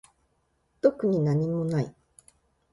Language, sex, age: Japanese, female, 50-59